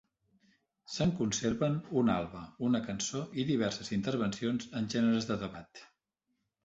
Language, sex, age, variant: Catalan, male, 60-69, Central